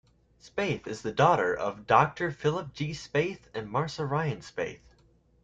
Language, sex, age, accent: English, male, 19-29, United States English